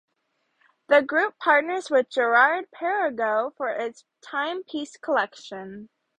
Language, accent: English, United States English